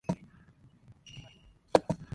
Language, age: English, under 19